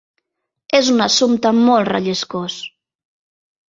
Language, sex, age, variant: Catalan, female, 40-49, Central